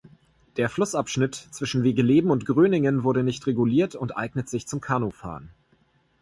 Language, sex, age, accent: German, male, 19-29, Deutschland Deutsch